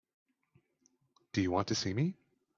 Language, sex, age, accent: English, male, 19-29, Canadian English